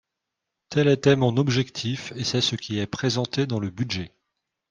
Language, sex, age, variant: French, male, 30-39, Français de métropole